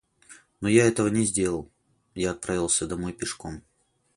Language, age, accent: Russian, 19-29, Русский